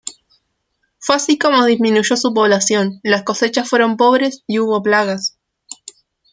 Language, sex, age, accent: Spanish, female, 19-29, Rioplatense: Argentina, Uruguay, este de Bolivia, Paraguay